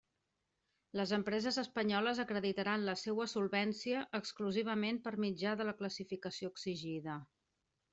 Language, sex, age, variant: Catalan, female, 40-49, Central